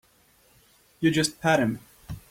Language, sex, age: English, male, 30-39